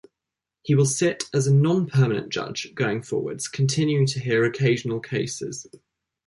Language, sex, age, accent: English, male, 19-29, England English